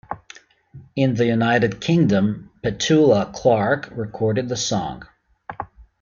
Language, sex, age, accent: English, male, 40-49, United States English